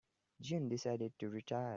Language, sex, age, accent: English, male, under 19, India and South Asia (India, Pakistan, Sri Lanka)